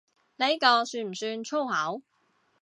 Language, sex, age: Cantonese, female, 19-29